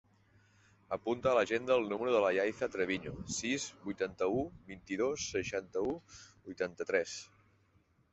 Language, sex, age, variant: Catalan, male, 30-39, Central